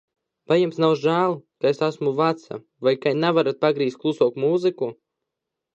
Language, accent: Latvian, Latgaliešu